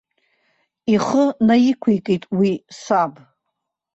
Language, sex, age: Abkhazian, female, 50-59